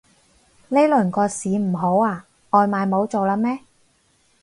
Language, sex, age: Cantonese, female, 19-29